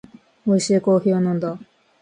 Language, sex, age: Japanese, female, under 19